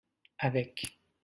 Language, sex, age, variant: French, male, 19-29, Français de métropole